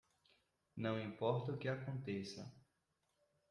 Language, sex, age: Portuguese, male, 19-29